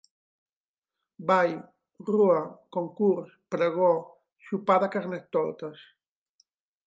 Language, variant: Catalan, Central